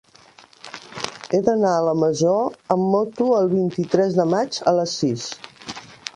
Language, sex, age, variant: Catalan, female, 60-69, Central